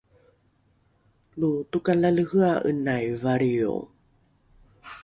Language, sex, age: Rukai, female, 40-49